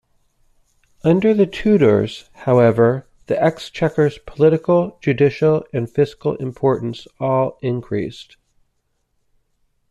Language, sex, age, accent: English, male, 40-49, United States English